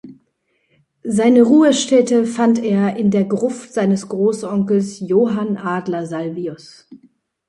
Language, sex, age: German, female, 19-29